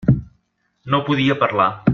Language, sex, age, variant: Catalan, male, 30-39, Nord-Occidental